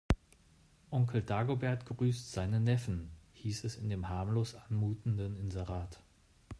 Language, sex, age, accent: German, male, 40-49, Deutschland Deutsch